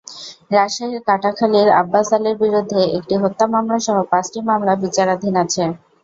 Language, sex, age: Bengali, female, 19-29